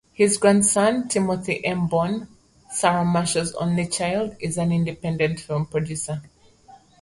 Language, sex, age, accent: English, female, 30-39, Southern African (South Africa, Zimbabwe, Namibia)